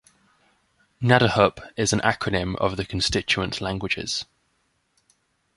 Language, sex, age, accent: English, male, 19-29, England English